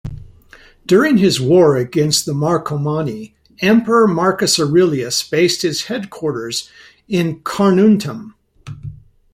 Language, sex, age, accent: English, male, 60-69, United States English